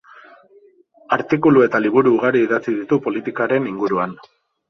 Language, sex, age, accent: Basque, male, 30-39, Mendebalekoa (Araba, Bizkaia, Gipuzkoako mendebaleko herri batzuk)